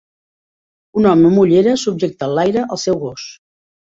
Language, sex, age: Catalan, female, 50-59